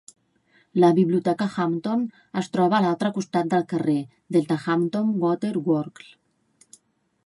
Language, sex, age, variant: Catalan, female, 19-29, Central